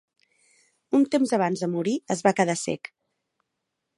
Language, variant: Catalan, Central